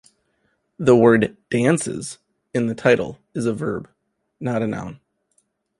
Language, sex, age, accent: English, male, 19-29, United States English